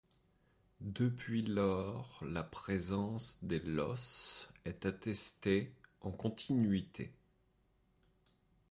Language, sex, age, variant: French, male, 30-39, Français de métropole